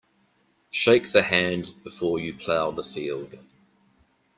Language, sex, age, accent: English, male, 40-49, New Zealand English